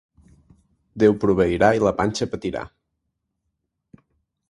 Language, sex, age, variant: Catalan, male, 30-39, Central